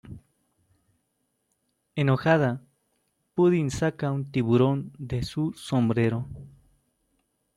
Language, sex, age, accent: Spanish, male, 19-29, Andino-Pacífico: Colombia, Perú, Ecuador, oeste de Bolivia y Venezuela andina